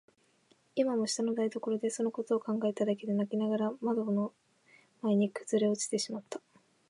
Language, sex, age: Japanese, female, 19-29